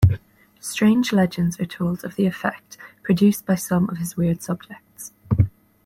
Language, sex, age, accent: English, female, 19-29, Irish English